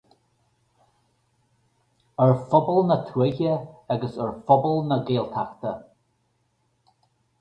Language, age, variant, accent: Irish, 50-59, Gaeilge Uladh, Cainteoir dúchais, Gaeltacht